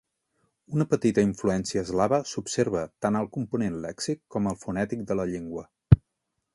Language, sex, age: Catalan, male, 40-49